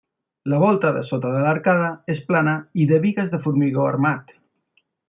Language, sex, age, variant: Catalan, male, 40-49, Central